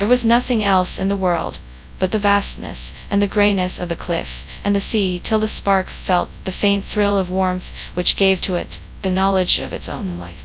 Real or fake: fake